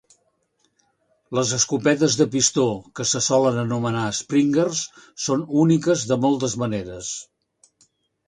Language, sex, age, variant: Catalan, male, 80-89, Central